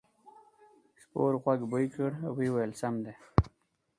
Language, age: Pashto, 19-29